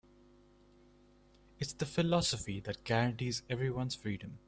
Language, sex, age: English, male, 19-29